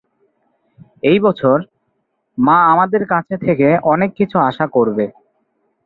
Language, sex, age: Bengali, male, 19-29